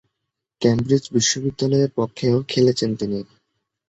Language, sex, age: Bengali, male, 19-29